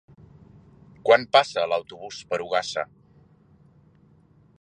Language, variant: Catalan, Central